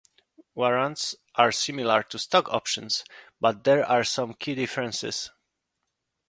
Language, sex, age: English, male, 30-39